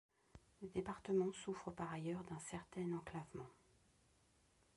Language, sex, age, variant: French, female, 50-59, Français de métropole